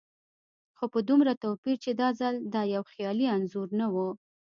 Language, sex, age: Pashto, female, 30-39